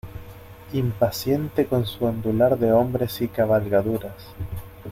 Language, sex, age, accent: Spanish, male, 19-29, Rioplatense: Argentina, Uruguay, este de Bolivia, Paraguay